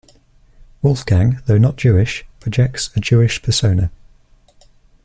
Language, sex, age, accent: English, male, 19-29, England English